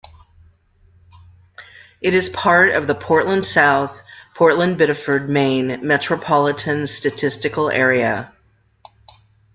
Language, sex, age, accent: English, female, 50-59, United States English